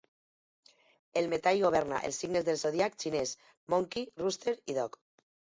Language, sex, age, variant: Catalan, female, 40-49, Valencià central